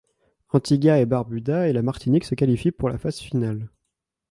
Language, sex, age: French, male, under 19